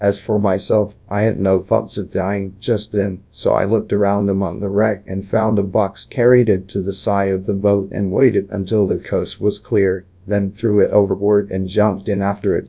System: TTS, GradTTS